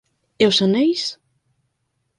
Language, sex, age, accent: Galician, female, under 19, Normativo (estándar)